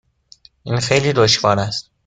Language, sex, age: Persian, male, 19-29